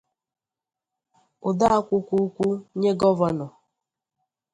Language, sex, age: Igbo, female, 30-39